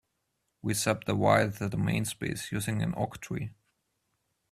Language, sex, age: English, male, 19-29